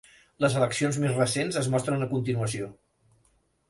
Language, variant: Catalan, Central